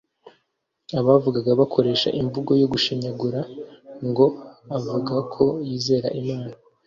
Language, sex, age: Kinyarwanda, male, 19-29